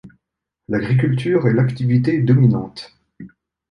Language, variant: French, Français de métropole